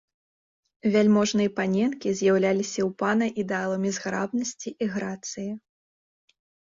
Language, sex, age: Belarusian, female, 19-29